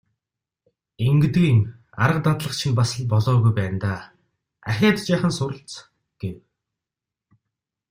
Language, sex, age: Mongolian, male, 30-39